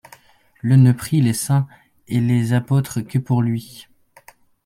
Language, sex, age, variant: French, male, under 19, Français de métropole